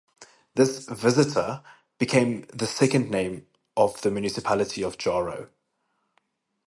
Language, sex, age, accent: English, male, 30-39, Southern African (South Africa, Zimbabwe, Namibia)